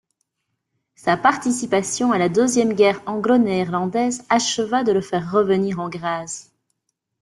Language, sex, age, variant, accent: French, female, 30-39, Français d'Europe, Français de Belgique